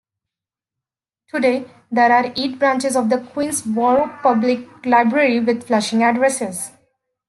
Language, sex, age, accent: English, female, 19-29, United States English